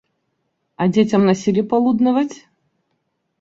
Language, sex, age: Belarusian, female, 30-39